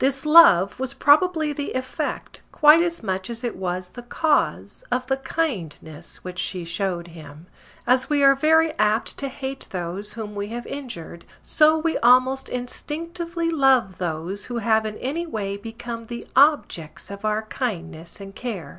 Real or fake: real